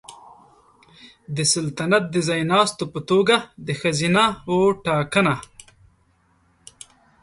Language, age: Pashto, 19-29